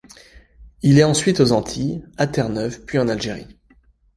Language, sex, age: French, male, 30-39